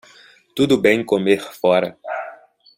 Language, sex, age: Portuguese, male, 19-29